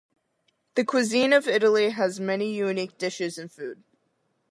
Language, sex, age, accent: English, female, under 19, United States English